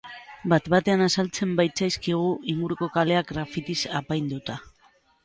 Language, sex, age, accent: Basque, female, 40-49, Mendebalekoa (Araba, Bizkaia, Gipuzkoako mendebaleko herri batzuk)